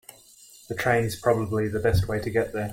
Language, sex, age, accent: English, male, 19-29, Australian English